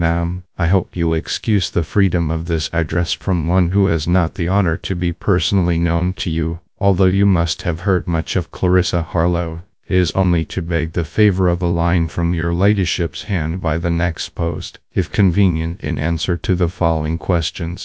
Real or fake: fake